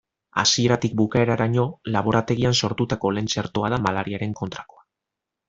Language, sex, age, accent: Basque, male, 30-39, Mendebalekoa (Araba, Bizkaia, Gipuzkoako mendebaleko herri batzuk)